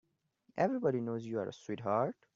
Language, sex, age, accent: English, male, under 19, India and South Asia (India, Pakistan, Sri Lanka)